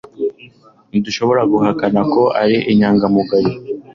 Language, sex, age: Kinyarwanda, male, under 19